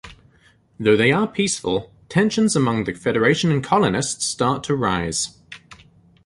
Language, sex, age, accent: English, male, 30-39, New Zealand English